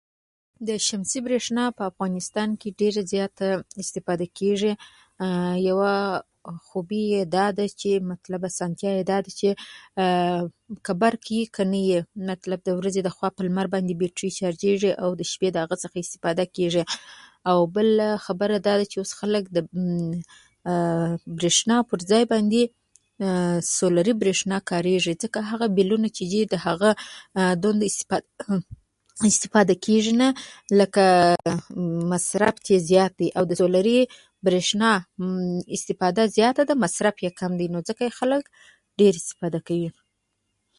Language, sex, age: Pashto, female, 19-29